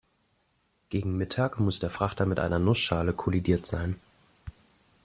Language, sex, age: German, male, 19-29